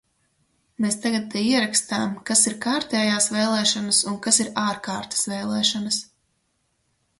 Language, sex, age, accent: Latvian, female, 19-29, Vidus dialekts